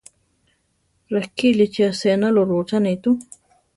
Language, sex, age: Central Tarahumara, female, 30-39